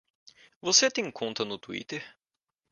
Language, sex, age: Portuguese, male, under 19